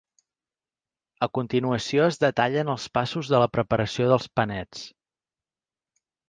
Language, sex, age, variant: Catalan, male, 40-49, Central